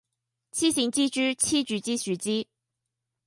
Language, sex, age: Cantonese, female, 19-29